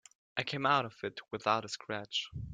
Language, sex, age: English, male, under 19